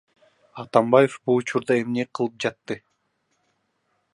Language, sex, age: Kyrgyz, female, 19-29